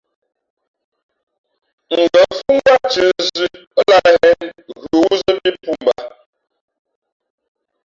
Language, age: Fe'fe', 50-59